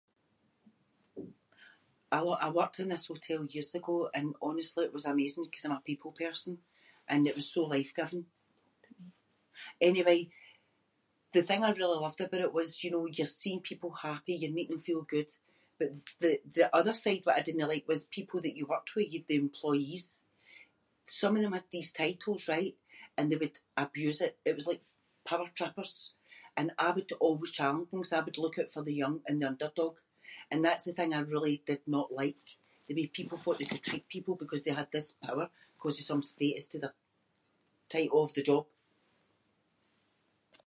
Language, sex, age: Scots, female, 60-69